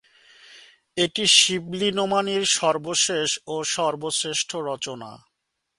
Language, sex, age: Bengali, male, 30-39